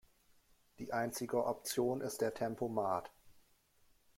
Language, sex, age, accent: German, male, 40-49, Deutschland Deutsch